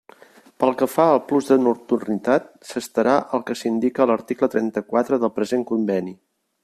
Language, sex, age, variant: Catalan, male, 50-59, Central